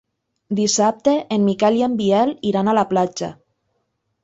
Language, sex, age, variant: Catalan, female, 19-29, Nord-Occidental